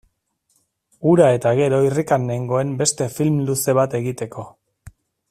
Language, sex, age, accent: Basque, male, 40-49, Erdialdekoa edo Nafarra (Gipuzkoa, Nafarroa)